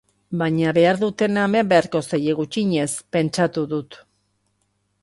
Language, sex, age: Basque, female, 50-59